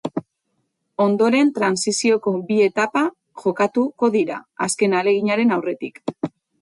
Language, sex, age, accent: Basque, female, 30-39, Mendebalekoa (Araba, Bizkaia, Gipuzkoako mendebaleko herri batzuk)